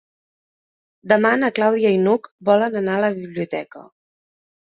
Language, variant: Catalan, Central